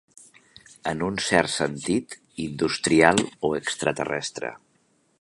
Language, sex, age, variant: Catalan, male, 50-59, Central